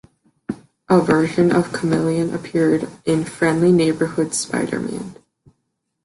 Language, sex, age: English, female, under 19